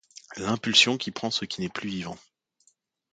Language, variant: French, Français de métropole